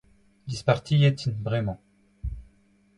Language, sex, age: Breton, male, 19-29